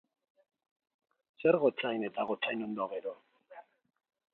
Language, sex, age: Basque, male, 30-39